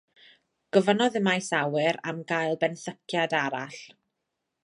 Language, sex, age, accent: Welsh, female, 30-39, Y Deyrnas Unedig Cymraeg